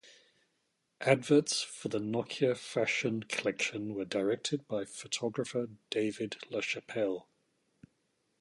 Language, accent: English, England English